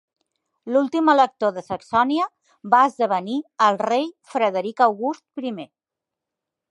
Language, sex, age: Catalan, female, 50-59